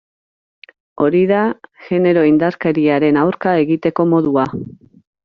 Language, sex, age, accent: Basque, female, 40-49, Erdialdekoa edo Nafarra (Gipuzkoa, Nafarroa)